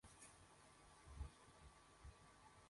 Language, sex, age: Japanese, male, 19-29